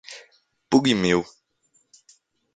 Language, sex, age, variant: Portuguese, male, 19-29, Portuguese (Brasil)